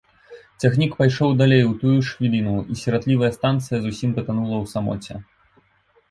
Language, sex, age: Belarusian, male, 19-29